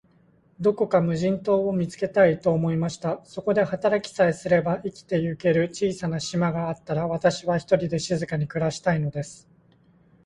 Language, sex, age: Japanese, male, 30-39